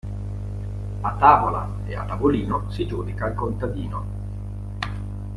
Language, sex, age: Italian, male, 30-39